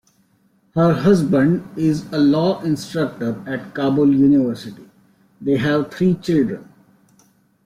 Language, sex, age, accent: English, male, 30-39, India and South Asia (India, Pakistan, Sri Lanka)